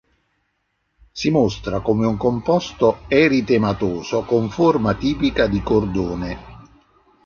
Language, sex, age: Italian, male, 50-59